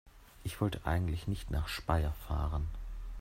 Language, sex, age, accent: German, male, 19-29, Deutschland Deutsch